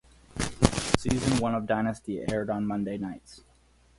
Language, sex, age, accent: English, male, 30-39, United States English